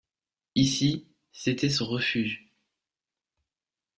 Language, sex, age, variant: French, male, 40-49, Français de métropole